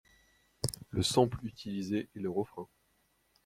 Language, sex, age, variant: French, male, 19-29, Français de métropole